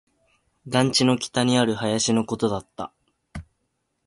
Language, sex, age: Japanese, male, 19-29